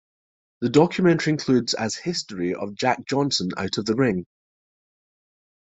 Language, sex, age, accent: English, male, 40-49, Scottish English